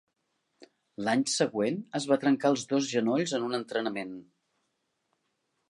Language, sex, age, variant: Catalan, female, 50-59, Central